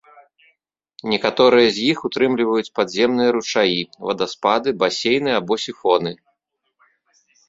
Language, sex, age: Belarusian, male, 30-39